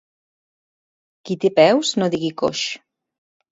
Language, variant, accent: Catalan, Central, central